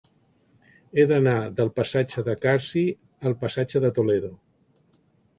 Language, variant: Catalan, Central